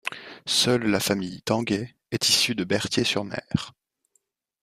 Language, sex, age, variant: French, male, 19-29, Français de métropole